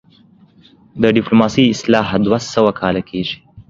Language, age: Pashto, under 19